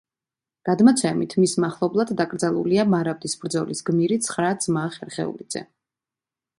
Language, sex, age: Georgian, female, 30-39